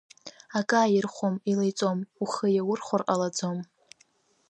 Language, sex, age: Abkhazian, female, under 19